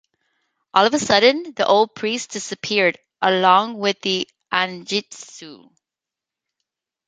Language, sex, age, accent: English, female, 40-49, United States English